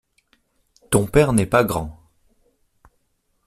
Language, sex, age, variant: French, male, 30-39, Français de métropole